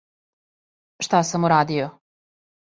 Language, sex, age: Serbian, female, 50-59